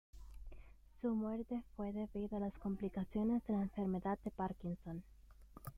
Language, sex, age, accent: Spanish, female, under 19, Chileno: Chile, Cuyo